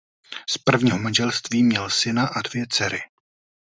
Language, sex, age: Czech, male, 30-39